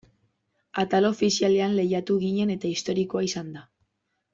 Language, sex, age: Basque, female, 19-29